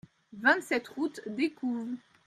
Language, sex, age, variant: French, female, 30-39, Français de métropole